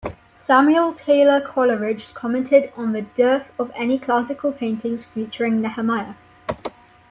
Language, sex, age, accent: English, female, under 19, England English